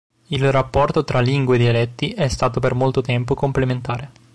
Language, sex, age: Italian, male, 19-29